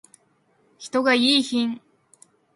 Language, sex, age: Japanese, female, 19-29